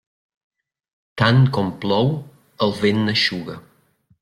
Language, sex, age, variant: Catalan, male, 40-49, Central